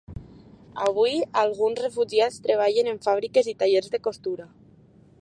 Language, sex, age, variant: Catalan, female, under 19, Alacantí